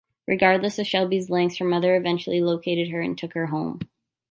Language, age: English, 19-29